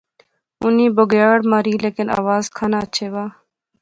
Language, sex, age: Pahari-Potwari, female, 19-29